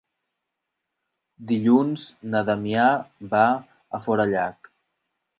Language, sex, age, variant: Catalan, male, 19-29, Central